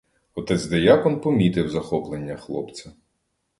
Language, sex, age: Ukrainian, male, 30-39